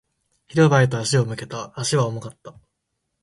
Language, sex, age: Japanese, male, 19-29